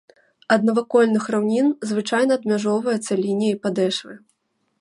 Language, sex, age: Belarusian, female, 19-29